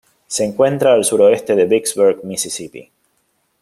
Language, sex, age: Spanish, male, 40-49